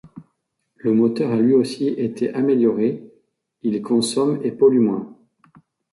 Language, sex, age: French, male, 40-49